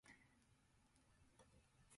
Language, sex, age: Japanese, female, 19-29